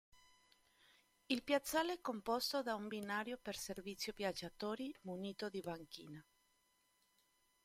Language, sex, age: Italian, female, 40-49